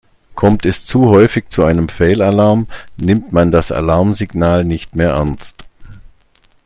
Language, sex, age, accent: German, male, 60-69, Deutschland Deutsch